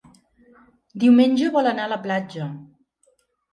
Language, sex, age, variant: Catalan, female, 50-59, Central